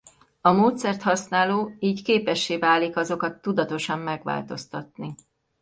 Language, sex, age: Hungarian, female, 50-59